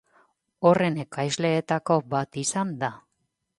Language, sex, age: Basque, female, 40-49